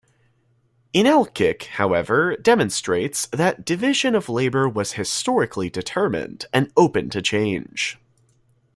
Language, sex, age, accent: English, male, under 19, United States English